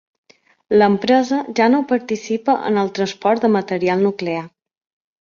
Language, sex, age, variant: Catalan, female, 30-39, Balear